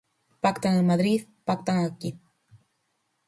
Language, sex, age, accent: Galician, female, 19-29, Normativo (estándar)